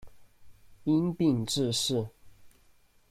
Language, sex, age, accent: Chinese, male, 19-29, 出生地：四川省